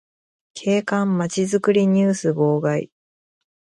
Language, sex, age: Japanese, female, 30-39